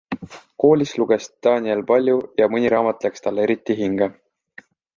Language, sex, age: Estonian, male, 19-29